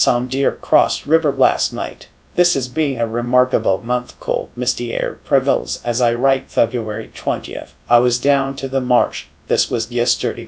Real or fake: fake